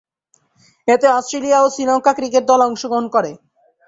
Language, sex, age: Bengali, male, 19-29